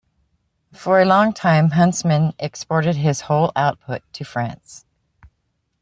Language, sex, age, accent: English, female, 50-59, United States English